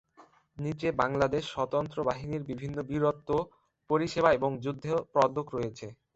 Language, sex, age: Bengali, male, 19-29